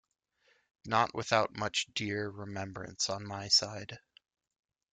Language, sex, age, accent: English, male, 30-39, United States English